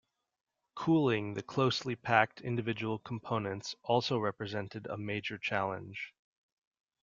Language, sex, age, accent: English, male, 30-39, United States English